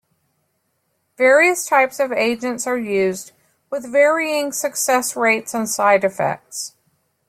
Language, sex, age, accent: English, female, 50-59, United States English